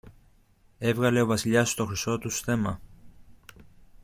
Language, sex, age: Greek, male, 30-39